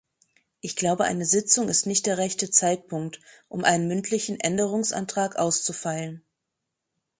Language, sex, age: German, female, 30-39